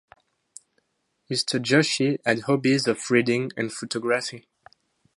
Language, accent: English, French